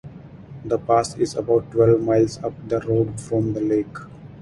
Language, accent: English, India and South Asia (India, Pakistan, Sri Lanka)